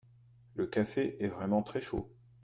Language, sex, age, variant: French, male, 40-49, Français de métropole